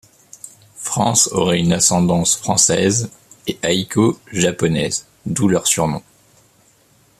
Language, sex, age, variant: French, male, 30-39, Français de métropole